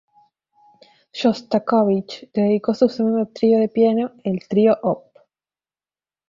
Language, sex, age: Spanish, female, 19-29